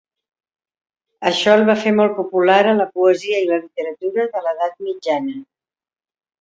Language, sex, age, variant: Catalan, female, 70-79, Central